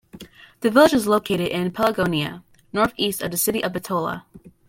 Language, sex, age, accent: English, female, under 19, United States English